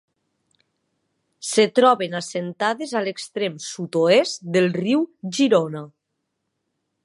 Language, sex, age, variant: Catalan, female, 19-29, Nord-Occidental